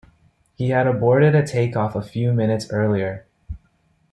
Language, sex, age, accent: English, male, 19-29, United States English